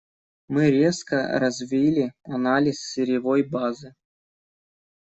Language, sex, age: Russian, male, 19-29